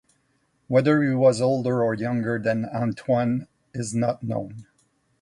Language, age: English, 50-59